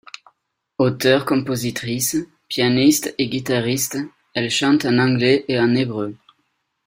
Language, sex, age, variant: French, male, 30-39, Français de métropole